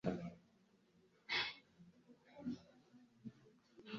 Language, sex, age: Kinyarwanda, male, 19-29